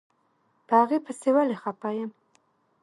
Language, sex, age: Pashto, female, 19-29